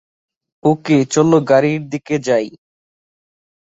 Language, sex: Bengali, male